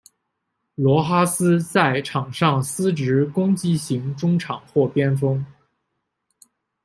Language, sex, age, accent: Chinese, male, 19-29, 出生地：江苏省